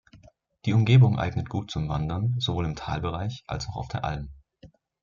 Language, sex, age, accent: German, male, 19-29, Deutschland Deutsch